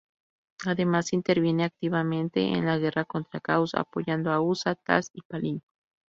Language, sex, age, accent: Spanish, female, 30-39, México